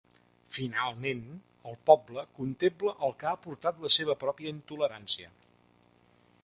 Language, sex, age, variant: Catalan, male, 50-59, Central